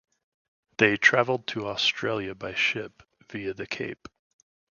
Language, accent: English, United States English